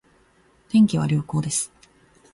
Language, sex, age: Japanese, female, 19-29